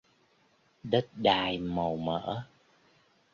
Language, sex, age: Vietnamese, male, 60-69